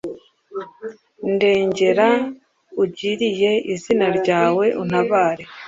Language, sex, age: Kinyarwanda, female, 19-29